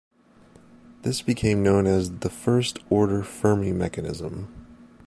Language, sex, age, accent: English, male, 19-29, United States English